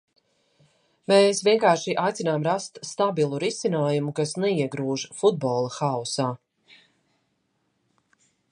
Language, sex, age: Latvian, female, 30-39